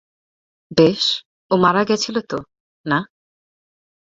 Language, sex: Bengali, female